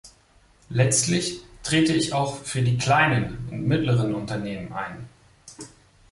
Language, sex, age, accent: German, male, 30-39, Deutschland Deutsch